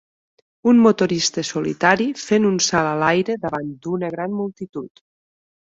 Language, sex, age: Catalan, female, 30-39